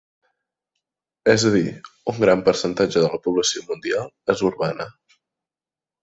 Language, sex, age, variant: Catalan, male, 19-29, Central